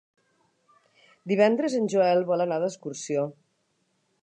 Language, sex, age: Catalan, female, 60-69